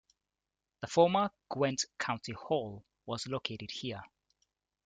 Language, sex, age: English, male, 30-39